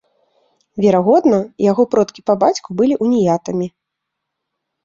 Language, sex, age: Belarusian, female, 30-39